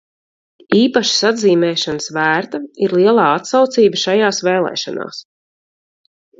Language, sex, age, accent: Latvian, female, 30-39, Vidus dialekts